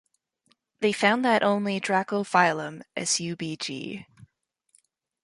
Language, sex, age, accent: English, female, 19-29, Canadian English